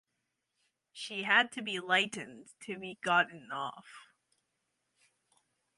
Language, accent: English, Canadian English